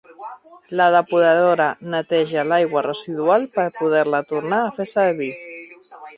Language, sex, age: Catalan, female, 40-49